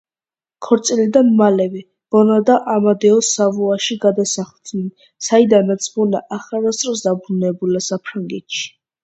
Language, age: Georgian, under 19